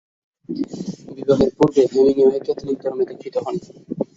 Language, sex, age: Bengali, male, 19-29